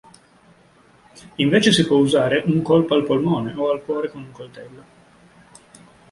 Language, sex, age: Italian, male, 50-59